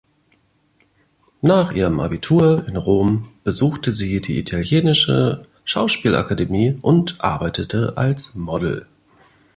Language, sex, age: German, male, 40-49